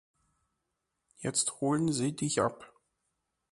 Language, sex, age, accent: German, male, 30-39, Deutschland Deutsch